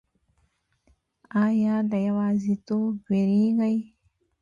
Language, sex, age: Pashto, female, 19-29